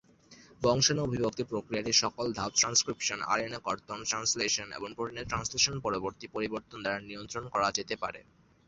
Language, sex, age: Bengali, male, 19-29